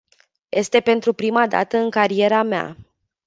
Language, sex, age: Romanian, female, 19-29